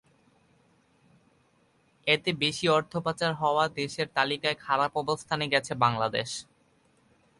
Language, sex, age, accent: Bengali, male, under 19, প্রমিত